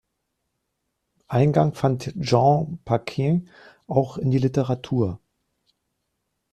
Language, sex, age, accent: German, male, 50-59, Deutschland Deutsch